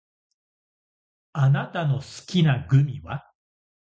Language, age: Japanese, 40-49